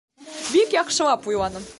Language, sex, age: Bashkir, female, under 19